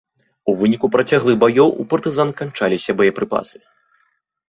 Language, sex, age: Belarusian, male, 19-29